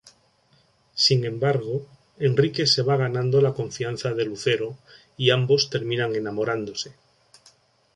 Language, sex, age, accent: Spanish, male, 50-59, España: Norte peninsular (Asturias, Castilla y León, Cantabria, País Vasco, Navarra, Aragón, La Rioja, Guadalajara, Cuenca)